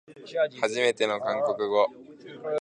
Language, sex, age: Japanese, male, under 19